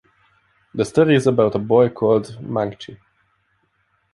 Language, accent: English, United States English